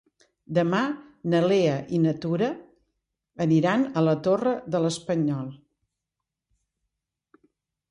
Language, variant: Catalan, Central